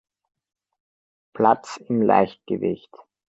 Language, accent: German, Österreichisches Deutsch